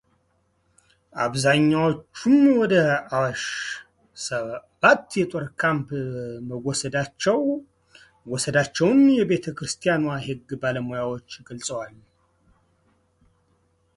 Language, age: Amharic, 30-39